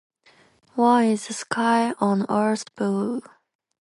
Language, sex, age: English, female, under 19